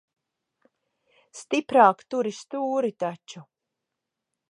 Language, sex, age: Latvian, female, 40-49